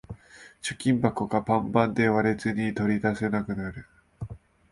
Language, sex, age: Japanese, male, 19-29